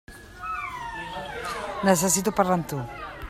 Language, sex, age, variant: Catalan, female, 50-59, Central